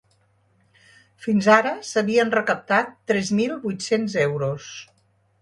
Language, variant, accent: Catalan, Central, central